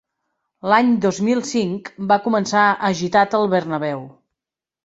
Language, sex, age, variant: Catalan, female, 30-39, Central